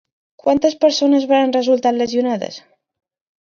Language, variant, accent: Catalan, Central, central